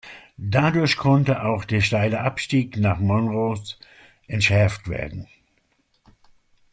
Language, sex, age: German, male, 60-69